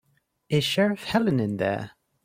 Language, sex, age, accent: English, male, 19-29, England English